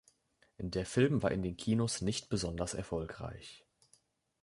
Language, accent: German, Deutschland Deutsch